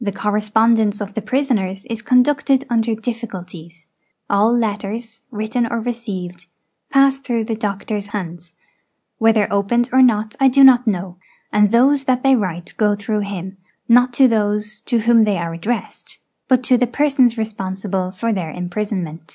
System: none